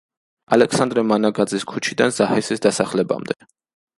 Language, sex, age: Georgian, male, 19-29